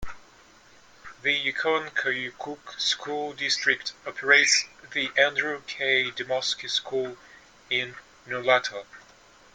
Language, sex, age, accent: English, male, 40-49, England English